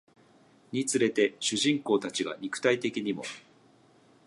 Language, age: Japanese, 40-49